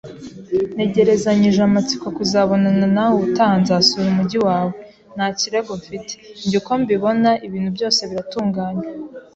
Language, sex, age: Kinyarwanda, female, 19-29